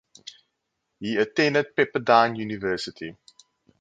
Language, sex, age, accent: English, male, 19-29, Southern African (South Africa, Zimbabwe, Namibia)